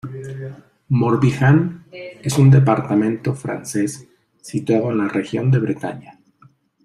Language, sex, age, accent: Spanish, male, 40-49, México